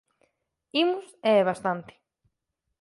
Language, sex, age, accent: Galician, female, 19-29, Atlántico (seseo e gheada)